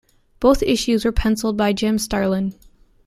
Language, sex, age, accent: English, female, 19-29, United States English